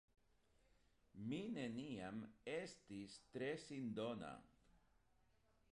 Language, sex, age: Esperanto, male, 60-69